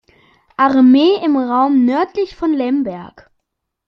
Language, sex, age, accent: German, male, under 19, Deutschland Deutsch